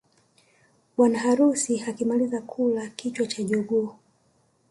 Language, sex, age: Swahili, female, 19-29